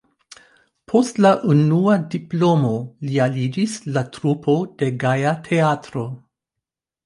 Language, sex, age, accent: Esperanto, female, 50-59, Internacia